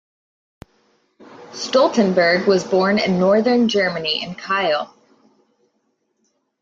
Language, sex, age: English, female, 30-39